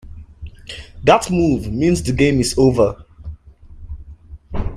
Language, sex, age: English, male, 30-39